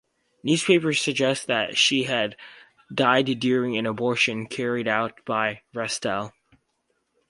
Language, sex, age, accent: English, male, under 19, United States English